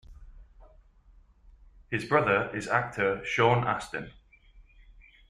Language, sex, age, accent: English, male, 19-29, England English